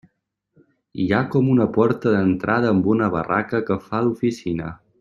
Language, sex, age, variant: Catalan, male, 30-39, Central